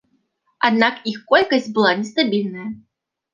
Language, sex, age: Belarusian, female, 19-29